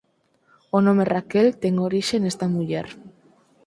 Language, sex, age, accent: Galician, female, 19-29, Neofalante